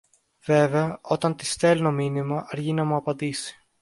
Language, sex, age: Greek, male, under 19